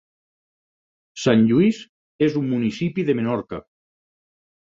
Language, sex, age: Catalan, male, 50-59